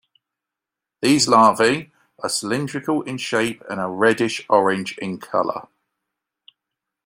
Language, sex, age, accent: English, male, 40-49, England English